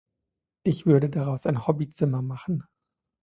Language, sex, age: German, male, 30-39